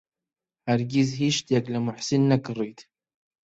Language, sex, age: Central Kurdish, male, 30-39